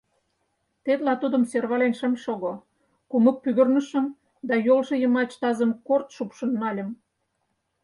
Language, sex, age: Mari, female, 60-69